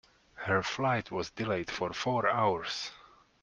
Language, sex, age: English, male, 30-39